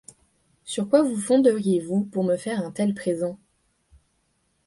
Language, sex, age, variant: French, female, 19-29, Français de métropole